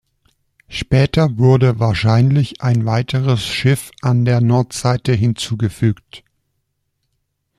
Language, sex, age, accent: German, male, 40-49, Deutschland Deutsch